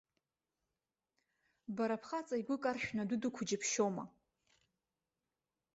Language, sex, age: Abkhazian, female, 30-39